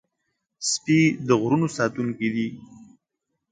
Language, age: Pashto, 19-29